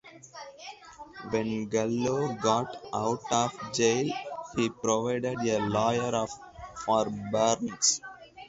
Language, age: English, 19-29